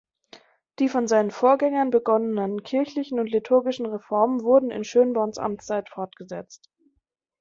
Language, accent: German, Deutschland Deutsch